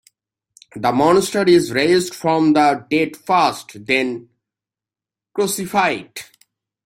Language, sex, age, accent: English, male, 19-29, United States English